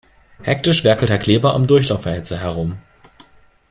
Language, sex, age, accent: German, male, 19-29, Deutschland Deutsch